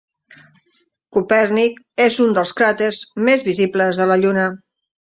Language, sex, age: Catalan, female, 50-59